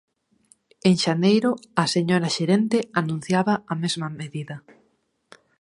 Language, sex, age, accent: Galician, female, 30-39, Normativo (estándar)